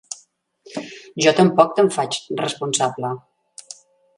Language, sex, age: Catalan, female, 60-69